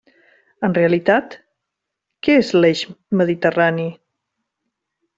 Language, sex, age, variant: Catalan, female, 50-59, Central